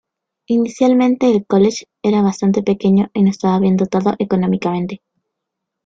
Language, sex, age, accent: Spanish, female, under 19, México